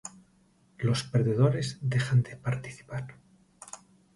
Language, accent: Spanish, España: Norte peninsular (Asturias, Castilla y León, Cantabria, País Vasco, Navarra, Aragón, La Rioja, Guadalajara, Cuenca)